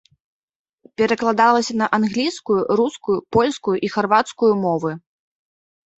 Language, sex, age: Belarusian, female, 30-39